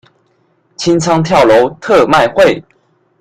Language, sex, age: Chinese, male, 19-29